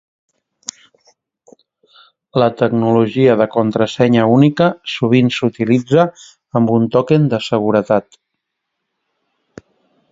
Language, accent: Catalan, gironí